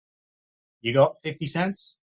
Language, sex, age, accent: English, male, 30-39, Australian English